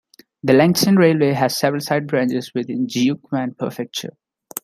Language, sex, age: English, male, 19-29